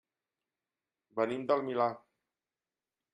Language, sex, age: Catalan, male, 50-59